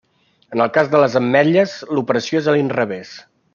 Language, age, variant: Catalan, 40-49, Central